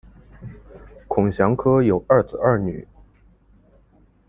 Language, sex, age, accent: Chinese, male, 19-29, 出生地：河南省